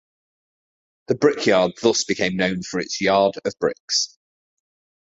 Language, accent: English, England English